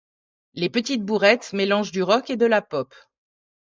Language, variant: French, Français de métropole